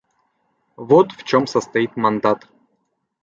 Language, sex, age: Russian, male, 19-29